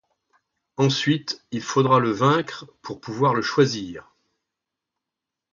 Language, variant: French, Français de métropole